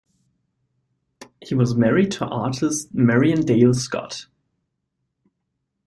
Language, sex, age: English, male, 19-29